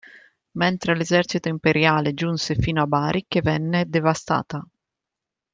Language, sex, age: Italian, female, 40-49